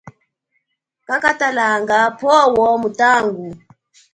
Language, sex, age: Chokwe, female, 30-39